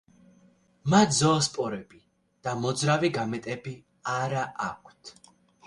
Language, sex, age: Georgian, male, 19-29